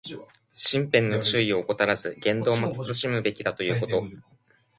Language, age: Japanese, 19-29